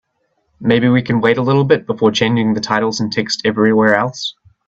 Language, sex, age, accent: English, male, 19-29, New Zealand English